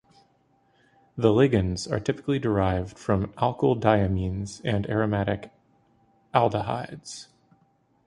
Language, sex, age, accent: English, male, 40-49, United States English